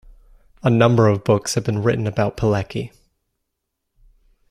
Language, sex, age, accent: English, male, 19-29, United States English